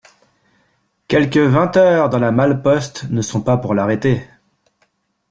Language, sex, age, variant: French, male, 40-49, Français de métropole